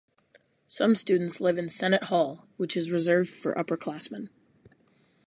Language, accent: English, United States English